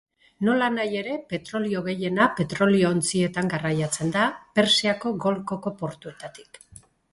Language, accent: Basque, Erdialdekoa edo Nafarra (Gipuzkoa, Nafarroa)